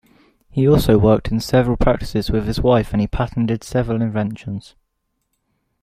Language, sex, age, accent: English, male, under 19, England English